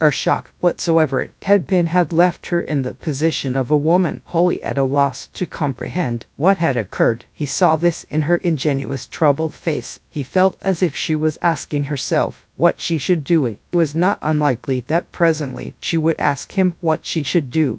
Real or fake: fake